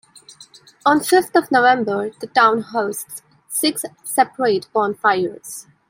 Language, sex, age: English, female, 19-29